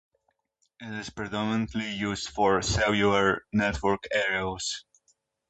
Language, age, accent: English, 19-29, United States English; England English